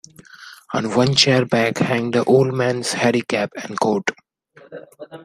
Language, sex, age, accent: English, male, 19-29, India and South Asia (India, Pakistan, Sri Lanka)